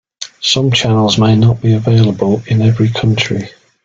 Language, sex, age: English, male, 60-69